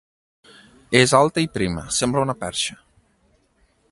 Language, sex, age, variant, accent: Catalan, male, 40-49, Central, central